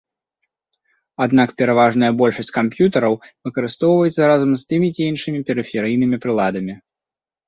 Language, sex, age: Belarusian, male, 30-39